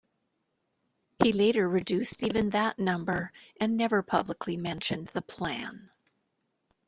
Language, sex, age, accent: English, female, 50-59, Canadian English